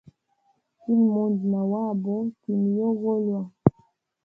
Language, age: Hemba, 30-39